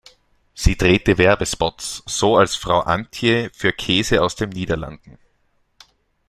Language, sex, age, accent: German, male, 19-29, Österreichisches Deutsch